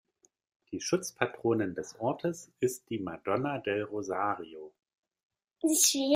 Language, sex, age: German, male, 30-39